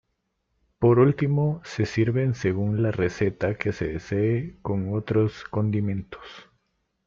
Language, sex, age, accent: Spanish, male, 19-29, América central